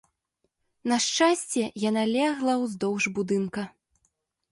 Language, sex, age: Belarusian, female, 19-29